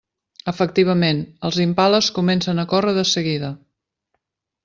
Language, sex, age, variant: Catalan, female, 50-59, Central